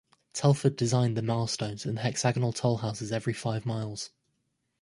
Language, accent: English, England English